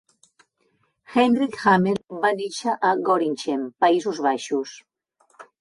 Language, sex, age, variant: Catalan, female, 50-59, Central